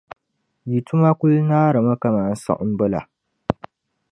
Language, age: Dagbani, 19-29